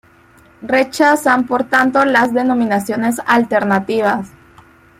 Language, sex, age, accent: Spanish, female, 19-29, América central